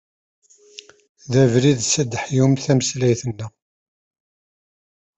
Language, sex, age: Kabyle, male, 60-69